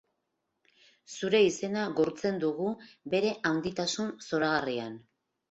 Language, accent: Basque, Mendebalekoa (Araba, Bizkaia, Gipuzkoako mendebaleko herri batzuk)